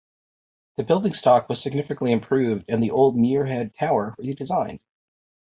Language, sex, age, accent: English, male, 40-49, Canadian English